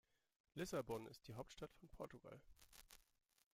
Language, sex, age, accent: German, male, 30-39, Deutschland Deutsch